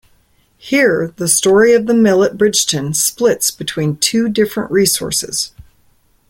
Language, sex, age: English, female, 50-59